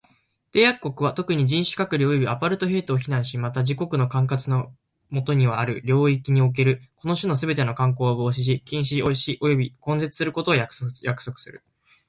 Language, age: Japanese, 19-29